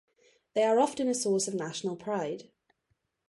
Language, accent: English, Welsh English